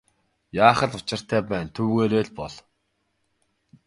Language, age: Mongolian, 19-29